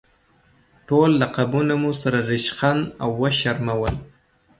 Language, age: Pashto, 19-29